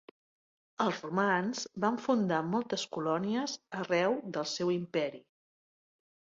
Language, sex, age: Catalan, female, 60-69